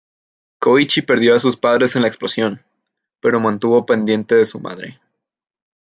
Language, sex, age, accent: Spanish, male, under 19, México